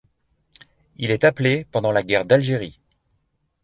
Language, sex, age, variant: French, male, 50-59, Français de métropole